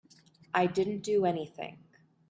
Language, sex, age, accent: English, female, 19-29, United States English